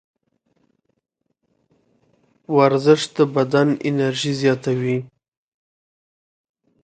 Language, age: Pashto, 19-29